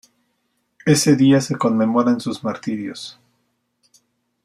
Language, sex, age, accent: Spanish, male, 40-49, México